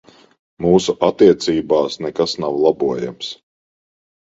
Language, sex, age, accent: Latvian, male, 40-49, Rigas